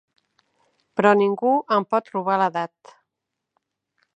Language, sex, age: Catalan, female, 50-59